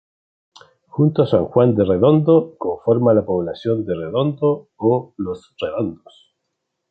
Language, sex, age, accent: Spanish, male, 40-49, Chileno: Chile, Cuyo